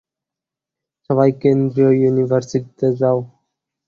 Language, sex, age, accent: Bengali, male, under 19, শুদ্ধ